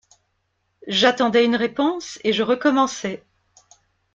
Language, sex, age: French, female, 50-59